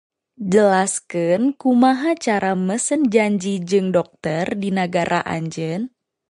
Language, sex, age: Sundanese, female, 19-29